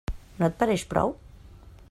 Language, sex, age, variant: Catalan, female, 40-49, Central